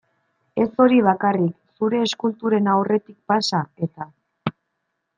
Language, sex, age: Basque, male, 19-29